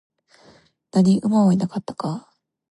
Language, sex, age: Japanese, female, 19-29